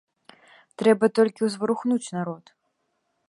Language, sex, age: Belarusian, female, under 19